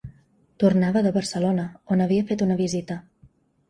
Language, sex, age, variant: Catalan, female, 19-29, Balear